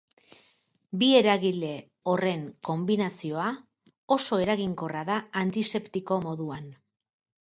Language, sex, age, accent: Basque, female, 50-59, Erdialdekoa edo Nafarra (Gipuzkoa, Nafarroa)